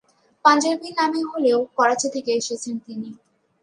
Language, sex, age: Bengali, female, under 19